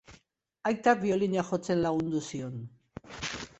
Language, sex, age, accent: Basque, female, 70-79, Mendebalekoa (Araba, Bizkaia, Gipuzkoako mendebaleko herri batzuk)